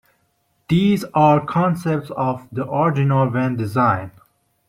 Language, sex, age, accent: English, male, 19-29, United States English